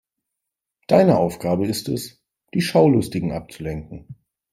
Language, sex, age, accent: German, male, 40-49, Deutschland Deutsch